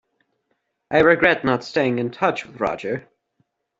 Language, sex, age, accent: English, male, under 19, United States English